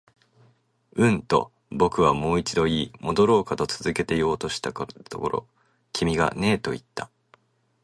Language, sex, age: Japanese, male, 19-29